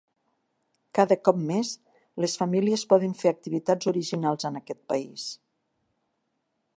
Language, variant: Catalan, Nord-Occidental